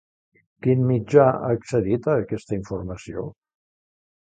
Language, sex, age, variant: Catalan, male, 70-79, Central